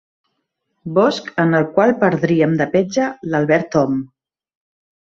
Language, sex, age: Catalan, female, 40-49